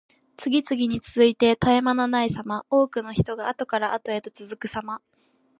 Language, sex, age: Japanese, female, 19-29